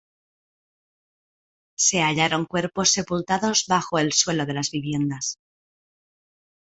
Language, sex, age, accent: Spanish, female, 30-39, España: Centro-Sur peninsular (Madrid, Toledo, Castilla-La Mancha)